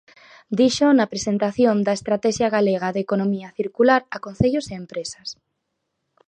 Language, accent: Galician, Oriental (común en zona oriental); Normativo (estándar)